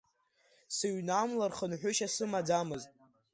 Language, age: Abkhazian, under 19